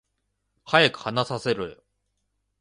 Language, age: Japanese, 19-29